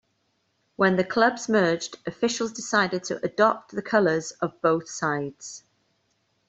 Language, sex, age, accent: English, female, 40-49, Welsh English